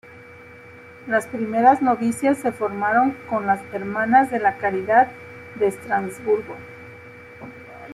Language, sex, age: Spanish, female, 40-49